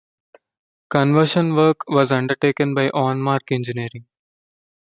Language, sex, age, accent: English, male, 19-29, India and South Asia (India, Pakistan, Sri Lanka)